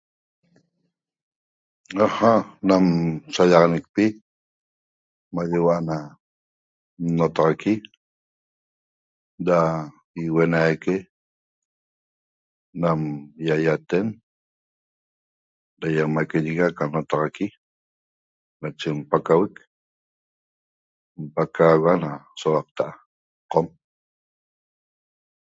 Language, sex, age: Toba, male, 60-69